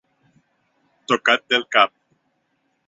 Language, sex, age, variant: Catalan, male, 19-29, Nord-Occidental